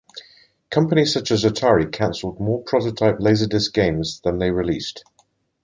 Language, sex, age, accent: English, male, 50-59, England English